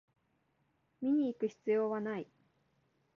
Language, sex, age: Japanese, female, 19-29